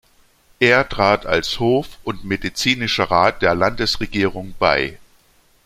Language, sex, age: German, male, 50-59